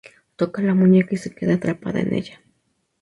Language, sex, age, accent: Spanish, female, 19-29, México